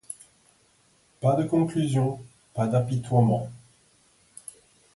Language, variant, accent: French, Français d'Europe, Français de Belgique